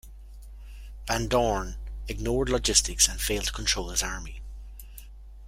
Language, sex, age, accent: English, male, 40-49, Irish English